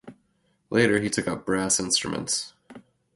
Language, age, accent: English, 30-39, United States English